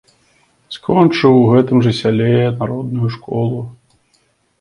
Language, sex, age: Belarusian, male, 30-39